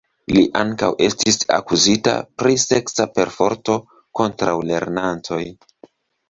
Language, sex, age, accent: Esperanto, male, 30-39, Internacia